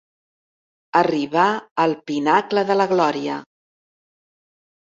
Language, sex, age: Catalan, female, 60-69